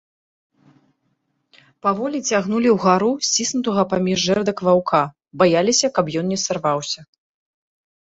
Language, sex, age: Belarusian, female, 30-39